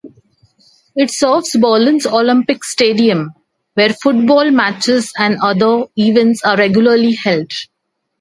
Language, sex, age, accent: English, female, 40-49, India and South Asia (India, Pakistan, Sri Lanka)